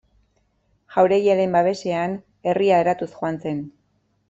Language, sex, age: Basque, female, 40-49